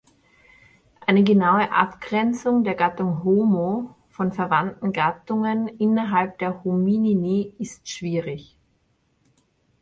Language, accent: German, Österreichisches Deutsch